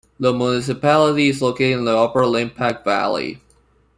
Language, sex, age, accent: English, male, 19-29, United States English